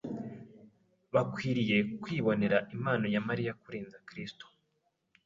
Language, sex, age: Kinyarwanda, male, 19-29